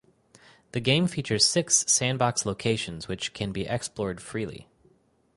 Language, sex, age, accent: English, male, 30-39, United States English